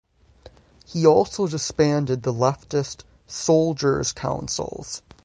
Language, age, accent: English, 19-29, United States English